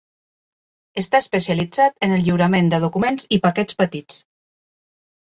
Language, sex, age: Catalan, female, 40-49